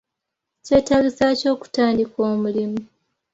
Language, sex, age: Ganda, female, 19-29